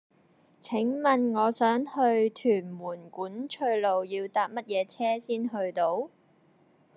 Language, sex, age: Cantonese, female, 30-39